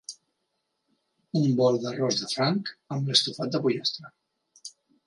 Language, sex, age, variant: Catalan, male, 40-49, Central